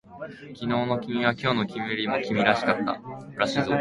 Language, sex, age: Japanese, male, 19-29